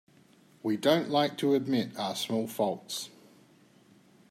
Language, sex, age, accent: English, male, 30-39, Australian English